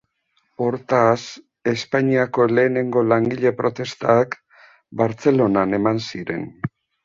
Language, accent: Basque, Mendebalekoa (Araba, Bizkaia, Gipuzkoako mendebaleko herri batzuk)